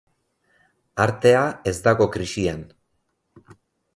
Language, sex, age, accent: Basque, male, 40-49, Erdialdekoa edo Nafarra (Gipuzkoa, Nafarroa)